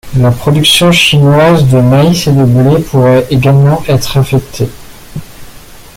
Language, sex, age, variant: French, male, 30-39, Français de métropole